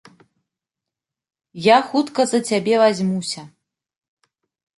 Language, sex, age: Belarusian, female, 30-39